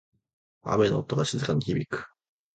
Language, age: Japanese, 19-29